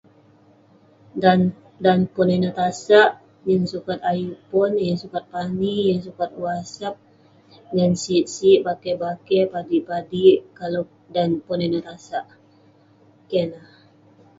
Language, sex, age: Western Penan, female, 19-29